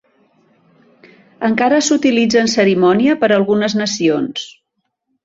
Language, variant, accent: Catalan, Central, central